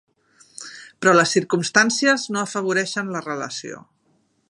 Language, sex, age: Catalan, female, 50-59